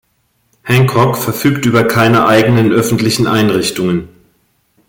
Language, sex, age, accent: German, female, 50-59, Deutschland Deutsch